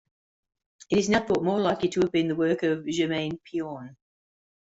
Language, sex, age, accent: English, female, 50-59, Australian English